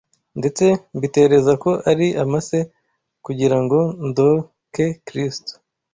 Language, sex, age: Kinyarwanda, male, 19-29